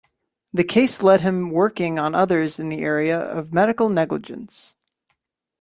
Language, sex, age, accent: English, male, 19-29, United States English